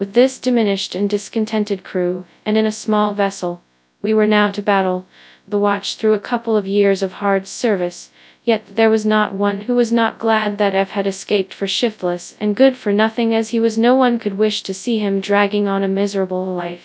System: TTS, FastPitch